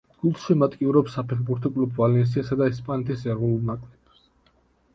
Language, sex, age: Georgian, male, 19-29